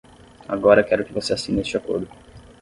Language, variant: Portuguese, Portuguese (Brasil)